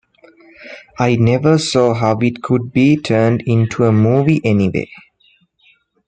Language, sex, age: English, male, 19-29